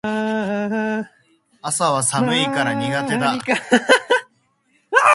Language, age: Japanese, 19-29